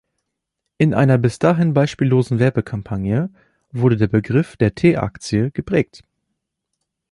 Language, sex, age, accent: German, male, 19-29, Deutschland Deutsch